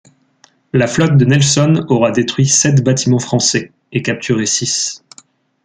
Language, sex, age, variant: French, male, 19-29, Français de métropole